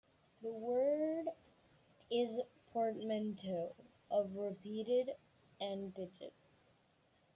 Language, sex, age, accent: English, male, under 19, United States English